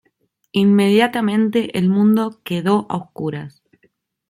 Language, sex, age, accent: Spanish, female, 19-29, Rioplatense: Argentina, Uruguay, este de Bolivia, Paraguay